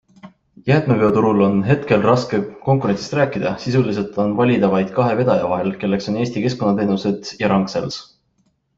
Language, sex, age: Estonian, male, 19-29